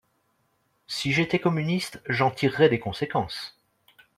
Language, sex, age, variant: French, male, 30-39, Français de métropole